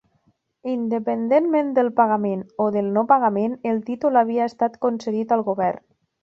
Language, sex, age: Catalan, female, 30-39